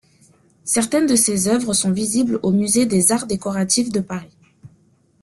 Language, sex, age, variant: French, female, 30-39, Français de métropole